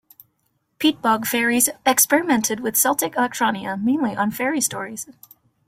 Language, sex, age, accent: English, female, under 19, United States English